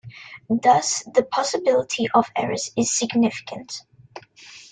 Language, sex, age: English, female, under 19